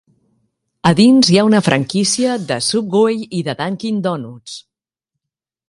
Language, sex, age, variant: Catalan, female, 50-59, Central